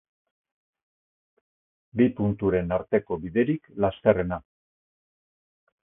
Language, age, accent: Basque, 60-69, Erdialdekoa edo Nafarra (Gipuzkoa, Nafarroa)